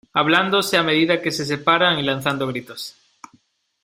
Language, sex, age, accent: Spanish, male, 19-29, España: Norte peninsular (Asturias, Castilla y León, Cantabria, País Vasco, Navarra, Aragón, La Rioja, Guadalajara, Cuenca)